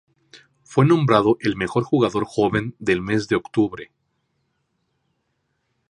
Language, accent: Spanish, México